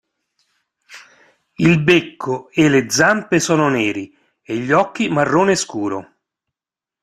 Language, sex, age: Italian, male, 50-59